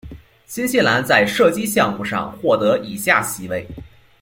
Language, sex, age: Chinese, male, under 19